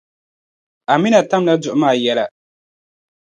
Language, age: Dagbani, 19-29